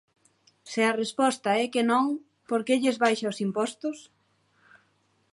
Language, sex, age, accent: Galician, male, 50-59, Normativo (estándar)